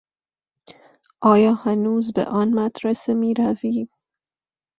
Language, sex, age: Persian, female, 30-39